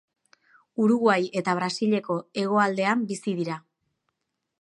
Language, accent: Basque, Mendebalekoa (Araba, Bizkaia, Gipuzkoako mendebaleko herri batzuk)